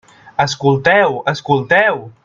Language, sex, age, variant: Catalan, male, 19-29, Central